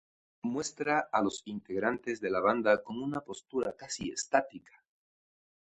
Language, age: Spanish, 60-69